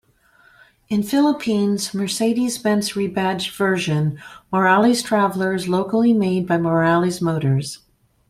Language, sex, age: English, female, 40-49